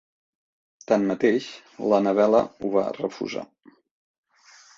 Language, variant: Catalan, Central